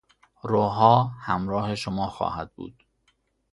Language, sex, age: Persian, male, 19-29